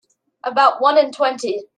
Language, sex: English, male